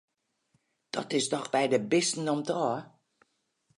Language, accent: Western Frisian, Klaaifrysk